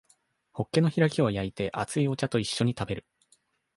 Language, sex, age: Japanese, male, 19-29